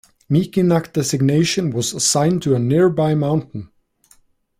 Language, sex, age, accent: English, male, 19-29, United States English